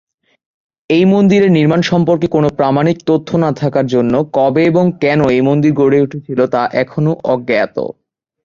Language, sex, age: Bengali, male, 19-29